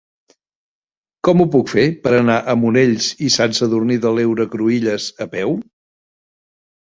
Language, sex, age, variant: Catalan, male, 60-69, Central